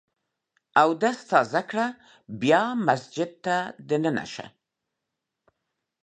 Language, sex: Pashto, female